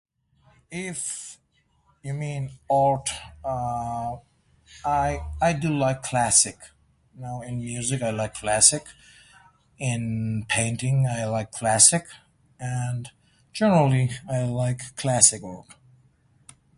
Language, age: English, 30-39